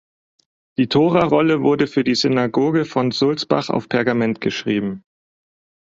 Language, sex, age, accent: German, male, 19-29, Deutschland Deutsch